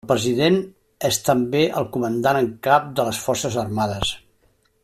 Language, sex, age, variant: Catalan, male, 60-69, Septentrional